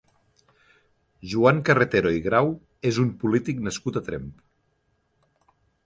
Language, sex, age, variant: Catalan, male, 30-39, Central